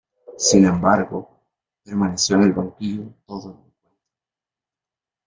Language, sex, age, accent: Spanish, male, 40-49, América central